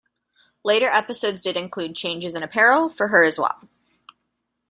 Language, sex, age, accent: English, female, 19-29, United States English